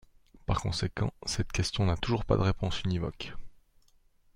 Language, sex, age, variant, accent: French, male, 30-39, Français d'Europe, Français de Suisse